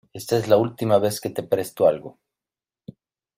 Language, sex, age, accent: Spanish, male, 50-59, México